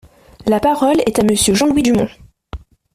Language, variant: French, Français de métropole